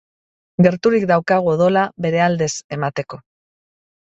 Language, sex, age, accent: Basque, female, 50-59, Mendebalekoa (Araba, Bizkaia, Gipuzkoako mendebaleko herri batzuk)